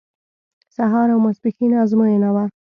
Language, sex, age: Pashto, female, 19-29